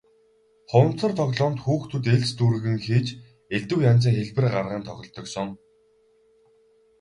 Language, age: Mongolian, 19-29